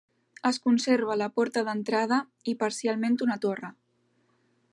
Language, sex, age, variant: Catalan, female, under 19, Central